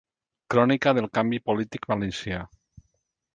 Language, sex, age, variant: Catalan, male, 50-59, Central